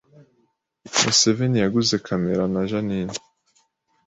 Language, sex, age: Kinyarwanda, male, 30-39